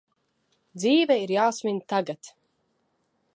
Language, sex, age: Latvian, female, 19-29